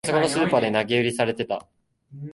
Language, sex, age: Japanese, male, under 19